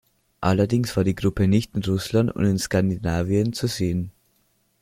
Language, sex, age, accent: German, male, 90+, Österreichisches Deutsch